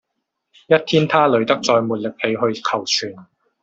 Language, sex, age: Cantonese, male, 40-49